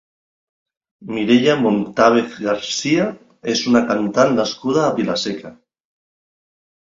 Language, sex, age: Catalan, male, 50-59